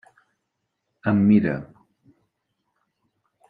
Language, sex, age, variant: Catalan, male, 50-59, Central